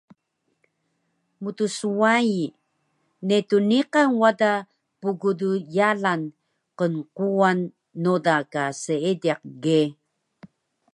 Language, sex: Taroko, female